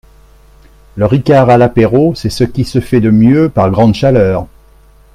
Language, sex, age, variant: French, male, 60-69, Français de métropole